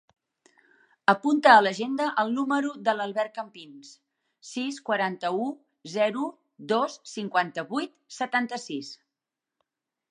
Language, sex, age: Catalan, female, 40-49